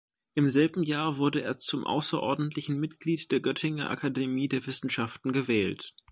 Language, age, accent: German, under 19, Deutschland Deutsch